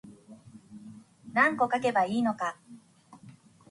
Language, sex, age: Japanese, female, 19-29